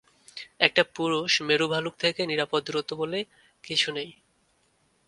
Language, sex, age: Bengali, male, 19-29